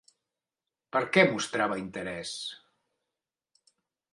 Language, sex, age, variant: Catalan, male, 60-69, Central